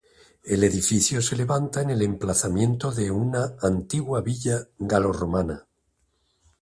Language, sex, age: Spanish, male, 60-69